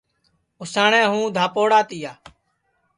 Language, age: Sansi, 19-29